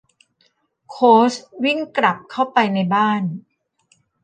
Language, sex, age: Thai, female, 40-49